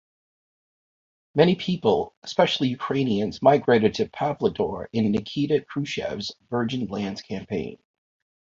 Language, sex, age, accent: English, male, 40-49, Canadian English